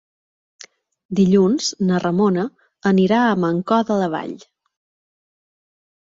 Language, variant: Catalan, Balear